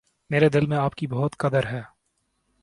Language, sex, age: Urdu, male, 19-29